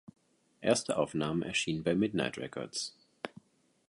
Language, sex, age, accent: German, male, 40-49, Deutschland Deutsch